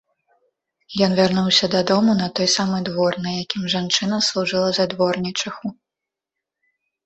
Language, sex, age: Belarusian, female, 19-29